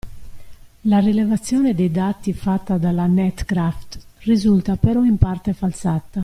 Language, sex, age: Italian, female, 50-59